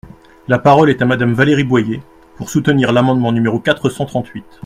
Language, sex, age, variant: French, male, 30-39, Français de métropole